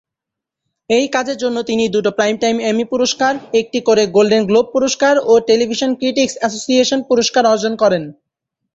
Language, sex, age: Bengali, male, 19-29